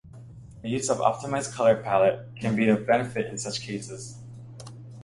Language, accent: English, United States English